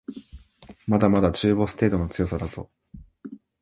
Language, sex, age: Japanese, male, 19-29